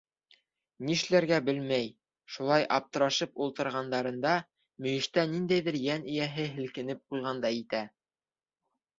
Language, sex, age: Bashkir, male, under 19